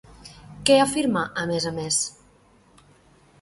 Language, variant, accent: Catalan, Central, central